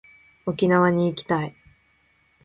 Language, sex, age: Japanese, female, 19-29